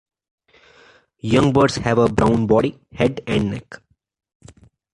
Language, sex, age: English, male, 30-39